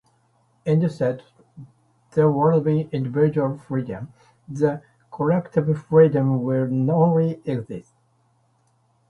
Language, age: English, 50-59